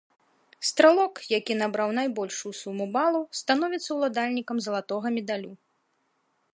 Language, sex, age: Belarusian, female, 30-39